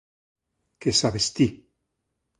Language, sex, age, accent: Galician, male, 50-59, Normativo (estándar)